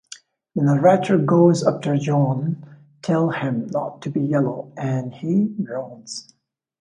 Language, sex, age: English, male, 19-29